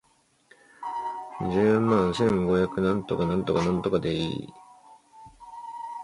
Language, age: Chinese, 19-29